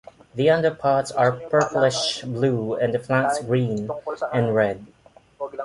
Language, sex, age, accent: English, male, 19-29, Filipino